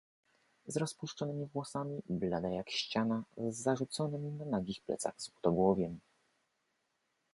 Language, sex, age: Polish, male, 30-39